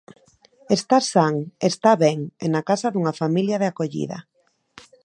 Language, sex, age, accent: Galician, female, 30-39, Normativo (estándar)